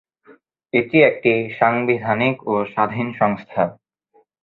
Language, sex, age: Bengali, male, 19-29